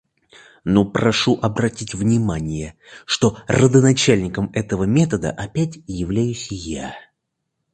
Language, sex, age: Russian, male, 19-29